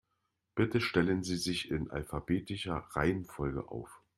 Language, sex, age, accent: German, male, 50-59, Deutschland Deutsch